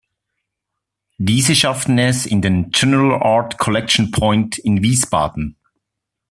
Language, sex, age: German, male, 30-39